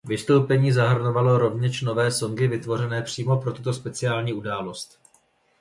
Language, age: Czech, 30-39